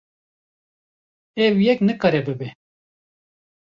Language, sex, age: Kurdish, male, 50-59